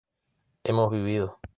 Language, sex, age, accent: Spanish, male, 30-39, España: Islas Canarias